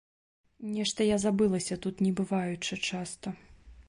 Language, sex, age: Belarusian, female, 30-39